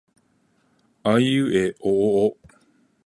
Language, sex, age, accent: Japanese, male, 40-49, 標準語